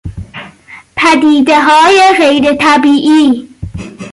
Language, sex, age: Persian, male, under 19